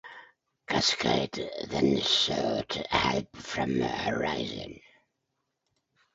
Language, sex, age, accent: English, male, 70-79, Scottish English